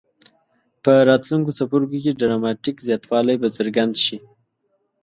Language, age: Pashto, 19-29